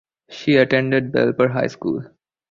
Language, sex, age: English, male, 19-29